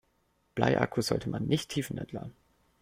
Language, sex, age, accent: German, male, under 19, Deutschland Deutsch